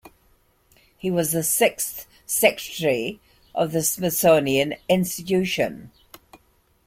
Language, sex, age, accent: English, female, 60-69, Scottish English